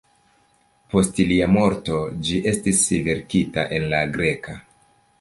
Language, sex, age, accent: Esperanto, male, 30-39, Internacia